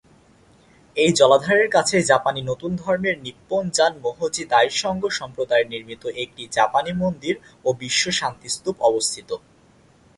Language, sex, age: Bengali, male, under 19